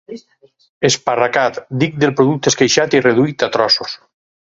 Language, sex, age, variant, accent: Catalan, male, 50-59, Valencià meridional, valencià